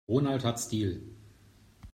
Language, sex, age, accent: German, male, 40-49, Deutschland Deutsch